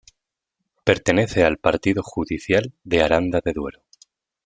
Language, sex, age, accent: Spanish, male, 19-29, España: Centro-Sur peninsular (Madrid, Toledo, Castilla-La Mancha)